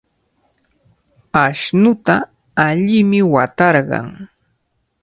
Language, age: Cajatambo North Lima Quechua, 19-29